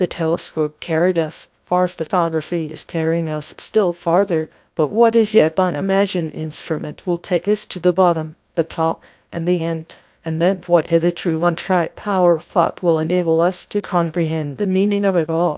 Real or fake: fake